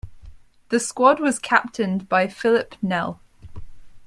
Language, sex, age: English, male, 19-29